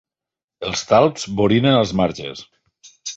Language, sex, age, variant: Catalan, male, 40-49, Septentrional